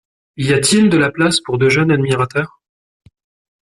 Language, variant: French, Français de métropole